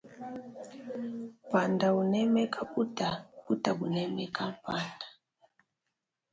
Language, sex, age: Luba-Lulua, female, 30-39